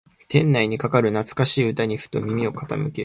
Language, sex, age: Japanese, male, 19-29